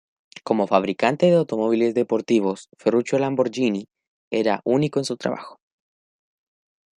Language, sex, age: Spanish, male, 19-29